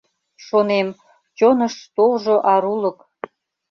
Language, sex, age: Mari, female, 50-59